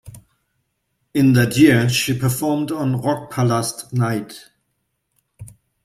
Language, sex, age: English, male, 40-49